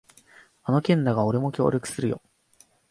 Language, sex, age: Japanese, male, 19-29